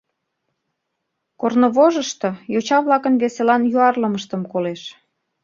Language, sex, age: Mari, female, 40-49